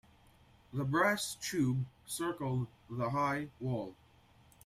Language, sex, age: English, male, 19-29